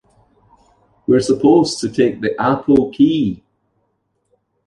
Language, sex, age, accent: English, male, 40-49, Scottish English